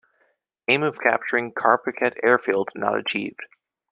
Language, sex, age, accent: English, male, 19-29, United States English